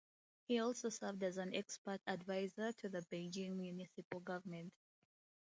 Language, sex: English, female